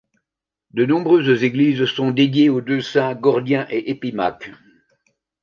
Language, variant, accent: French, Français d'Europe, Français de Belgique